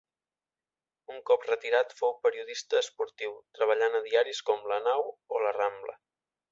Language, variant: Catalan, Central